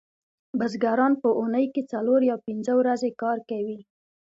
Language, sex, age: Pashto, female, 19-29